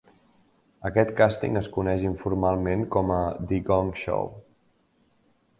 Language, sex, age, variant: Catalan, male, 19-29, Septentrional